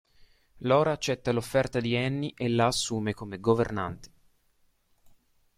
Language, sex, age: Italian, male, under 19